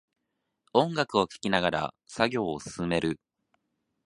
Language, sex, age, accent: Japanese, male, 19-29, 関西弁